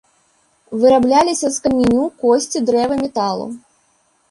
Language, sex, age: Belarusian, female, 19-29